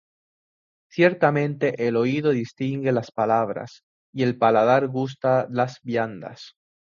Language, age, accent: Spanish, 19-29, España: Islas Canarias